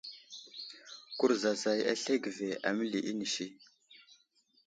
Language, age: Wuzlam, 19-29